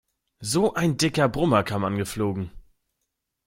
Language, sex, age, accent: German, male, 19-29, Deutschland Deutsch